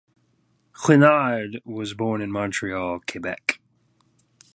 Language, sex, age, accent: English, male, 30-39, United States English